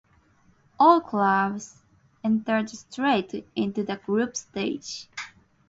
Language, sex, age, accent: English, female, 19-29, United States English